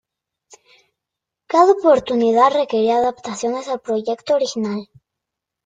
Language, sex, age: Spanish, female, under 19